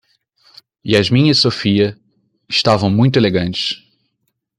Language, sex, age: Portuguese, male, 19-29